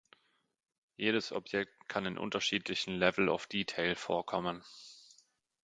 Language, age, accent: German, 30-39, Deutschland Deutsch